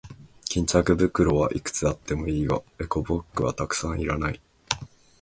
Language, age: Japanese, 19-29